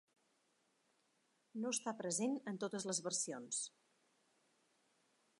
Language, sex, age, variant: Catalan, female, 40-49, Septentrional